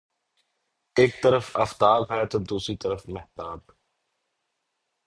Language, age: Urdu, 30-39